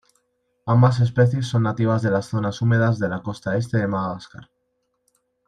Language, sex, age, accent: Spanish, male, 19-29, España: Centro-Sur peninsular (Madrid, Toledo, Castilla-La Mancha)